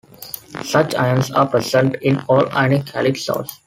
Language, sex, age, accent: English, male, 19-29, India and South Asia (India, Pakistan, Sri Lanka)